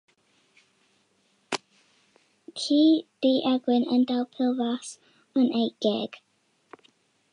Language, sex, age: Welsh, female, under 19